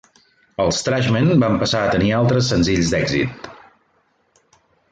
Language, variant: Catalan, Central